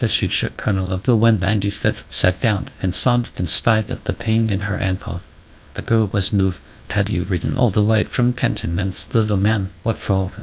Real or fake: fake